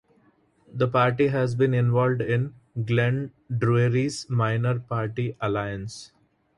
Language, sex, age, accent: English, male, 19-29, India and South Asia (India, Pakistan, Sri Lanka)